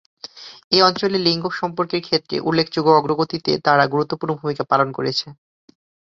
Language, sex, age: Bengali, male, 19-29